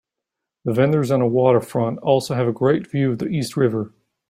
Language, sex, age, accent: English, male, 19-29, United States English